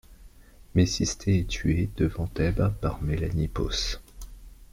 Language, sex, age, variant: French, male, 40-49, Français de métropole